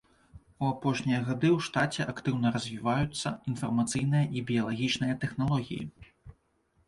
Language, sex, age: Belarusian, male, 30-39